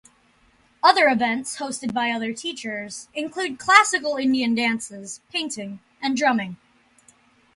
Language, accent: English, United States English